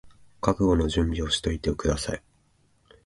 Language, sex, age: Japanese, male, 19-29